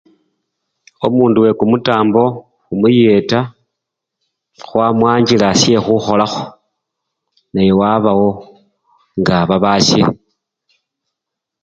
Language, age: Luyia, 50-59